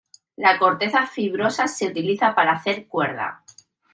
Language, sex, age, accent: Spanish, female, 30-39, España: Centro-Sur peninsular (Madrid, Toledo, Castilla-La Mancha)